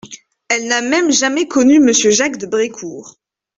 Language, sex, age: French, female, 19-29